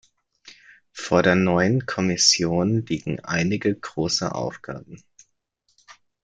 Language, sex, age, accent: German, male, 19-29, Deutschland Deutsch